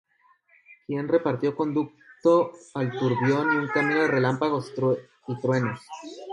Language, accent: Spanish, México